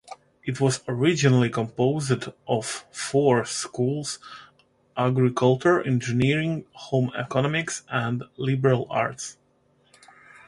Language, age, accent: English, 19-29, Ukrainian; Italian